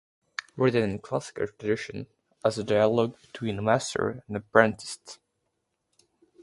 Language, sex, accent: English, male, United States English